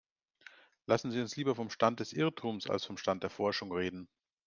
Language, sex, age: German, male, 30-39